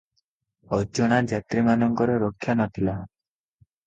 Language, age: Odia, 19-29